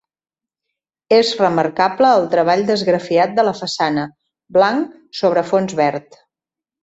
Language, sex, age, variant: Catalan, female, 60-69, Central